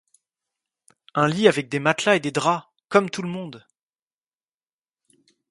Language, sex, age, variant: French, male, 19-29, Français de métropole